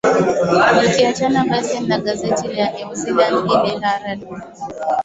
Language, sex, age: Swahili, female, 19-29